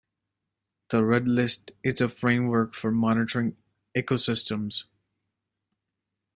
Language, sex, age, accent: English, male, 19-29, United States English